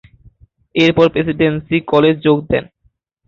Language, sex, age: Bengali, male, under 19